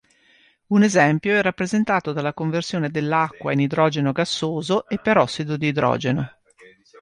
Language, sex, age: Italian, female, 50-59